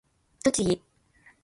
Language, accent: Japanese, 標準